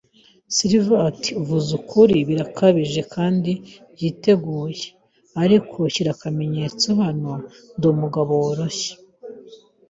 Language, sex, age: Kinyarwanda, female, 19-29